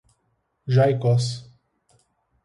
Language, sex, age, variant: Portuguese, male, 19-29, Portuguese (Brasil)